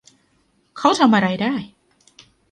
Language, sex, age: Thai, female, 19-29